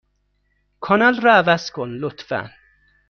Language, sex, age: Persian, male, 30-39